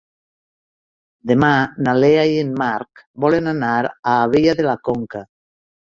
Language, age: Catalan, 60-69